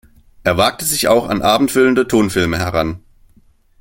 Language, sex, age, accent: German, male, 19-29, Deutschland Deutsch